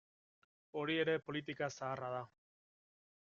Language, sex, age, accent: Basque, male, 30-39, Erdialdekoa edo Nafarra (Gipuzkoa, Nafarroa)